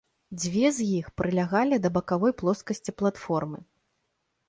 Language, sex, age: Belarusian, female, 30-39